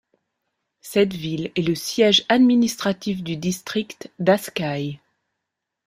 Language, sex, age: French, female, 30-39